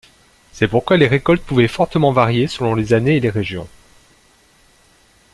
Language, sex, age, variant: French, male, 40-49, Français de métropole